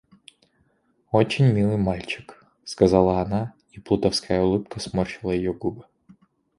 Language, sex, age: Russian, male, 19-29